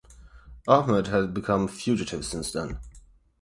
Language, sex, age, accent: English, male, 19-29, United States English; England English